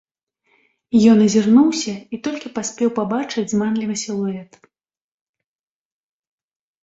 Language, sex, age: Belarusian, female, 30-39